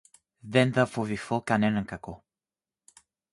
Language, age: Greek, 19-29